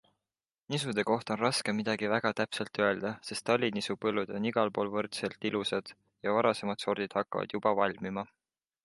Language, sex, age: Estonian, male, 19-29